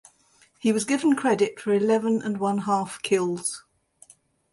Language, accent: English, England English